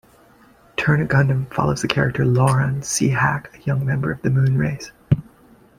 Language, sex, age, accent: English, male, 30-39, United States English